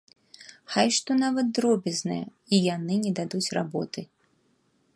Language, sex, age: Belarusian, female, 30-39